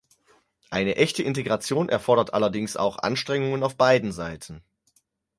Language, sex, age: German, male, 30-39